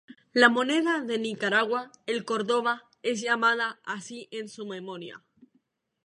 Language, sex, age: Spanish, female, 19-29